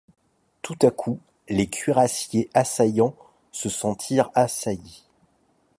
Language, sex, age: French, male, 40-49